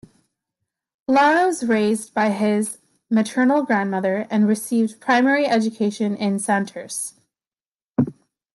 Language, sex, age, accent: English, female, 19-29, Canadian English